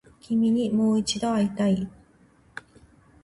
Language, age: Japanese, 50-59